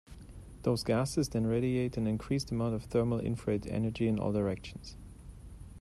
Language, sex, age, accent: English, male, 40-49, England English